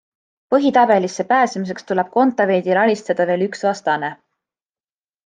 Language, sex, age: Estonian, female, 19-29